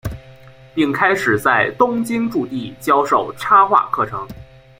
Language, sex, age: Chinese, male, under 19